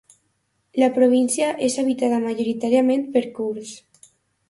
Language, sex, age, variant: Catalan, female, under 19, Alacantí